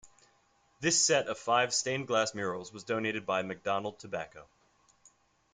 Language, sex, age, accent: English, male, 19-29, United States English